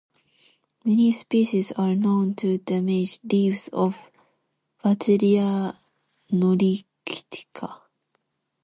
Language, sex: English, female